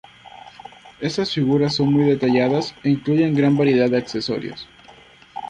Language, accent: Spanish, Andino-Pacífico: Colombia, Perú, Ecuador, oeste de Bolivia y Venezuela andina